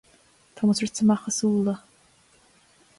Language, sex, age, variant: Irish, female, 19-29, Gaeilge Chonnacht